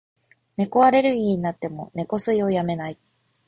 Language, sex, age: Japanese, female, 30-39